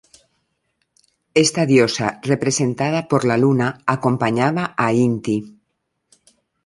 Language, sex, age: Spanish, female, 50-59